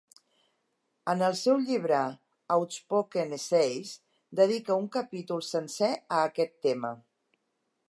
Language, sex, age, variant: Catalan, female, 60-69, Central